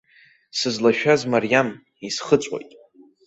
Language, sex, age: Abkhazian, male, under 19